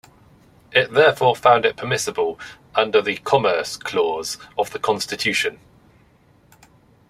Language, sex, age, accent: English, male, 30-39, England English